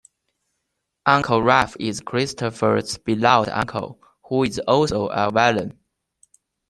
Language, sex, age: English, male, 19-29